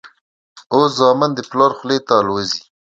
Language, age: Pashto, 19-29